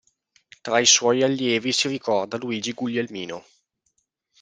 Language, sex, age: Italian, male, 19-29